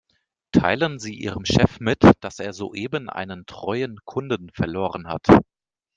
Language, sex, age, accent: German, male, 30-39, Deutschland Deutsch